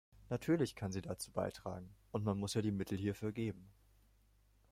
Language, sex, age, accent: German, male, under 19, Deutschland Deutsch